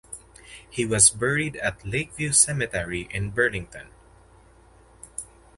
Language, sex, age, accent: English, male, under 19, Filipino